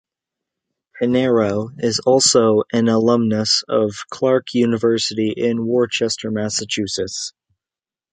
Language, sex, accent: English, male, United States English